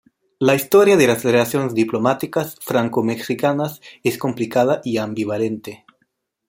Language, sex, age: Spanish, male, 30-39